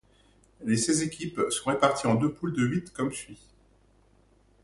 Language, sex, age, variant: French, male, 40-49, Français de métropole